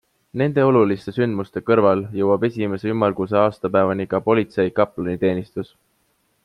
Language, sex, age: Estonian, male, 19-29